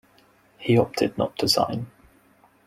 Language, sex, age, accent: English, male, 19-29, England English